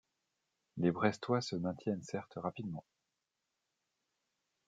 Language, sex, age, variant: French, male, 40-49, Français de métropole